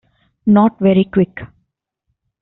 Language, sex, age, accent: English, female, 19-29, India and South Asia (India, Pakistan, Sri Lanka)